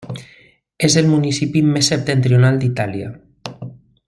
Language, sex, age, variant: Catalan, male, 40-49, Central